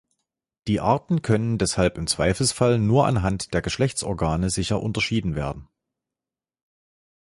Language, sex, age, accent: German, male, 30-39, Deutschland Deutsch